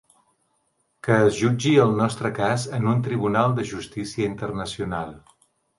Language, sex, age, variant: Catalan, male, 50-59, Central